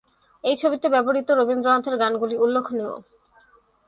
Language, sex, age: Bengali, female, 19-29